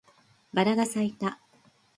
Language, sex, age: Japanese, female, 40-49